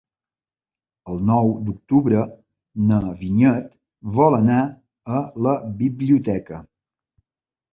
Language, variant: Catalan, Balear